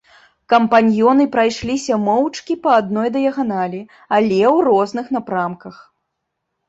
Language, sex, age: Belarusian, female, 30-39